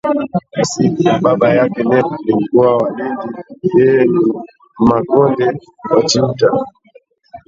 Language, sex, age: Swahili, male, 19-29